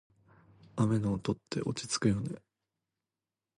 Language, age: Japanese, 19-29